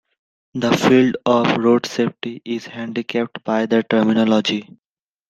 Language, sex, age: English, male, 19-29